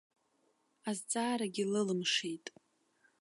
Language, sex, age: Abkhazian, female, 19-29